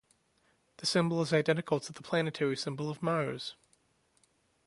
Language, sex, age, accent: English, male, under 19, United States English